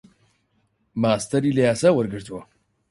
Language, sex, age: Central Kurdish, male, 19-29